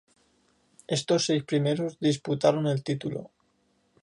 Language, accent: Spanish, España: Norte peninsular (Asturias, Castilla y León, Cantabria, País Vasco, Navarra, Aragón, La Rioja, Guadalajara, Cuenca)